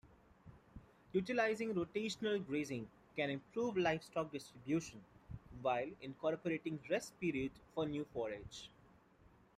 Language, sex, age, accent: English, male, 19-29, India and South Asia (India, Pakistan, Sri Lanka)